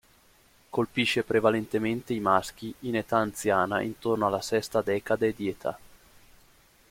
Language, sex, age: Italian, male, 19-29